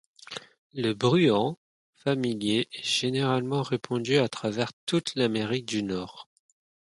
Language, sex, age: French, male, 19-29